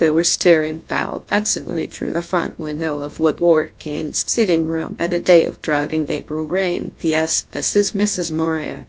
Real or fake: fake